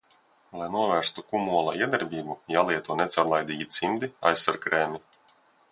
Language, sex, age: Latvian, male, 30-39